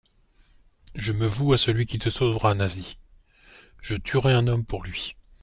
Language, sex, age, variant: French, male, 50-59, Français de métropole